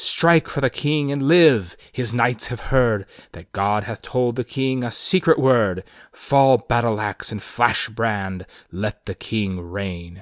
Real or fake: real